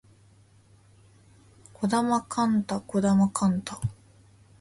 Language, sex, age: Japanese, female, 19-29